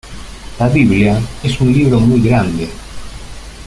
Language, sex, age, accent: Spanish, male, 50-59, Rioplatense: Argentina, Uruguay, este de Bolivia, Paraguay